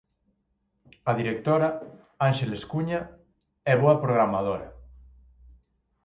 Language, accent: Galician, Normativo (estándar)